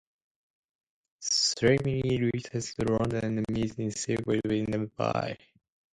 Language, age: English, 19-29